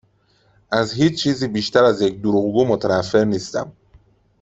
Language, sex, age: Persian, male, 19-29